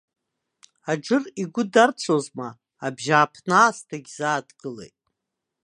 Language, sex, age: Abkhazian, female, 60-69